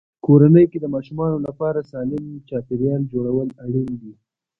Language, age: Pashto, 30-39